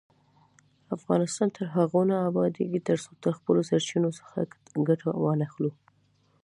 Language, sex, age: Pashto, female, 19-29